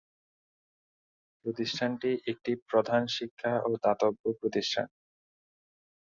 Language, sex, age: Bengali, male, 19-29